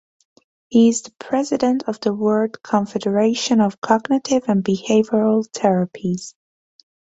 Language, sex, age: English, female, 19-29